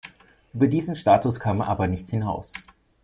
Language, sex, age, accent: German, male, 19-29, Deutschland Deutsch